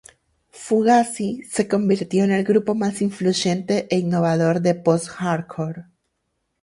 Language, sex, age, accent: Spanish, female, 19-29, Caribe: Cuba, Venezuela, Puerto Rico, República Dominicana, Panamá, Colombia caribeña, México caribeño, Costa del golfo de México